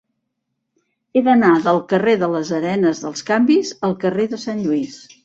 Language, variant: Catalan, Central